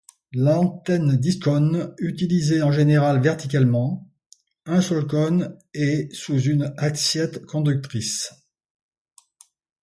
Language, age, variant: French, 70-79, Français de métropole